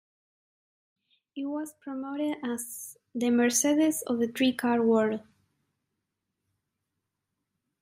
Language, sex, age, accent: English, female, 19-29, United States English